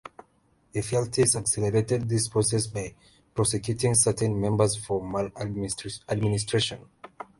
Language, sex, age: English, male, 19-29